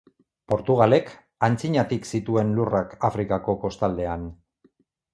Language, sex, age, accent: Basque, male, 50-59, Mendebalekoa (Araba, Bizkaia, Gipuzkoako mendebaleko herri batzuk)